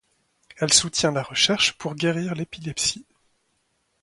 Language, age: French, 40-49